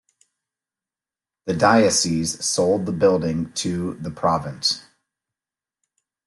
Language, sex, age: English, male, 40-49